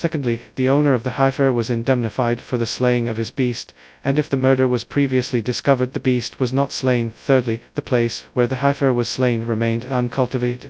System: TTS, FastPitch